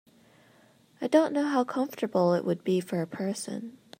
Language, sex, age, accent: English, female, 19-29, United States English